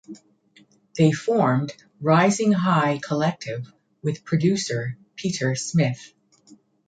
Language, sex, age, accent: English, female, 60-69, Canadian English